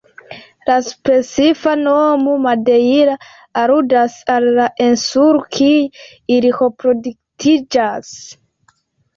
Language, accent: Esperanto, Internacia